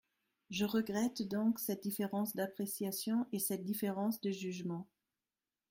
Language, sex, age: French, female, 40-49